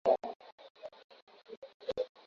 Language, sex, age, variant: Swahili, female, 19-29, Kiswahili cha Bara ya Kenya